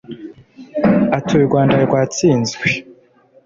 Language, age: Kinyarwanda, 19-29